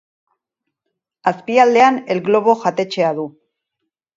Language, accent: Basque, Erdialdekoa edo Nafarra (Gipuzkoa, Nafarroa)